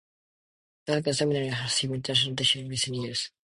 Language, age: English, 19-29